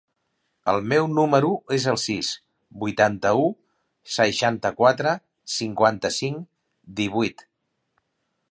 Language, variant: Catalan, Central